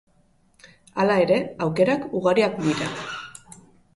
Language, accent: Basque, Mendebalekoa (Araba, Bizkaia, Gipuzkoako mendebaleko herri batzuk)